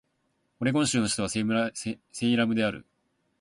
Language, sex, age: Japanese, male, 19-29